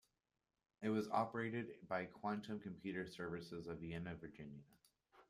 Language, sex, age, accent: English, male, 19-29, Canadian English